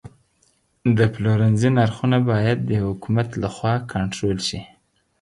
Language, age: Pashto, 30-39